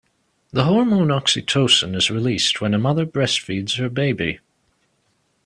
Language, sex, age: English, male, 19-29